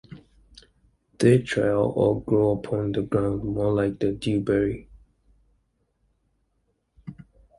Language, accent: English, Southern African (South Africa, Zimbabwe, Namibia)